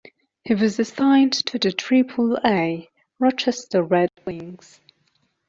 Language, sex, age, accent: English, female, 19-29, England English